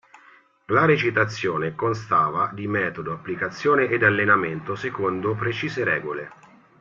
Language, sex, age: Italian, male, 40-49